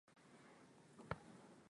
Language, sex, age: Swahili, female, 19-29